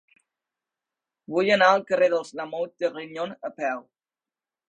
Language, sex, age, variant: Catalan, male, under 19, Balear